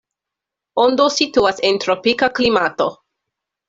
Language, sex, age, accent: Esperanto, female, 19-29, Internacia